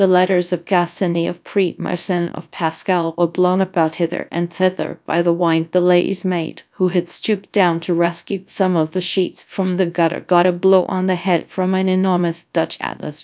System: TTS, GradTTS